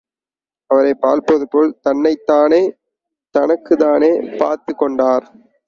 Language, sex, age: Tamil, male, 19-29